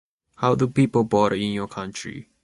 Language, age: English, 19-29